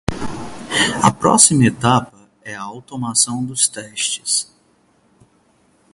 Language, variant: Portuguese, Portuguese (Brasil)